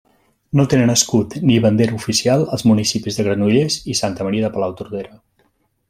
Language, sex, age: Catalan, male, 40-49